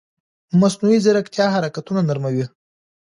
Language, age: Pashto, 30-39